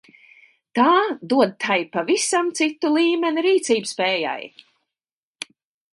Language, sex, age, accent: Latvian, female, 50-59, Rigas